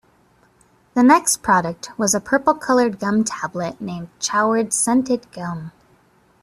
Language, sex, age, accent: English, female, 19-29, United States English